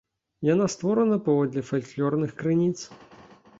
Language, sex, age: Belarusian, male, 19-29